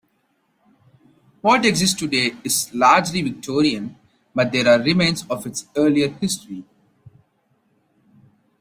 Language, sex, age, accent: English, male, 19-29, India and South Asia (India, Pakistan, Sri Lanka)